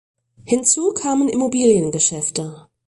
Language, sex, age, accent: German, female, 30-39, Deutschland Deutsch